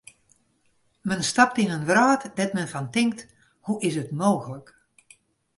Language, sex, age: Western Frisian, female, 60-69